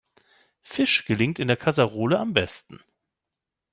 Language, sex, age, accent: German, male, 40-49, Deutschland Deutsch